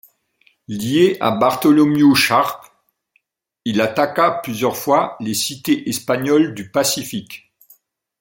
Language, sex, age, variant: French, male, 50-59, Français de métropole